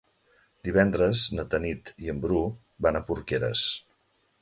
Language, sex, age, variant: Catalan, male, 40-49, Central